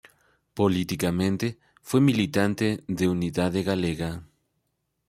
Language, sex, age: Spanish, male, 40-49